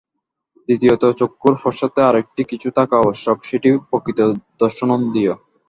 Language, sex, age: Bengali, male, 19-29